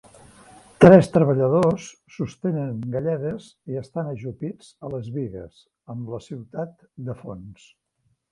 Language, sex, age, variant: Catalan, male, 60-69, Central